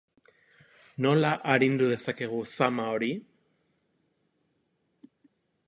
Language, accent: Basque, Erdialdekoa edo Nafarra (Gipuzkoa, Nafarroa)